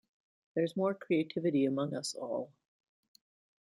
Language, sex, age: English, female, 60-69